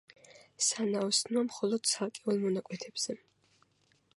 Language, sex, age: Georgian, female, 19-29